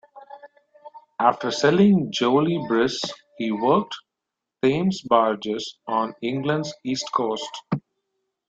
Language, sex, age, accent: English, male, 30-39, India and South Asia (India, Pakistan, Sri Lanka)